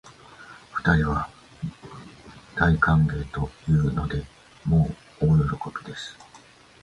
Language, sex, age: Japanese, male, 50-59